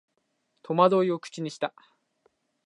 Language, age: Japanese, 19-29